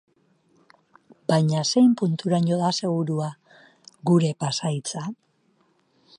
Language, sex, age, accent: Basque, female, 50-59, Mendebalekoa (Araba, Bizkaia, Gipuzkoako mendebaleko herri batzuk)